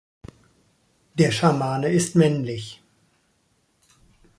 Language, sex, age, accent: German, male, 60-69, Deutschland Deutsch